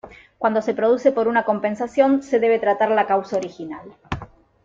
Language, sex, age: Spanish, female, 40-49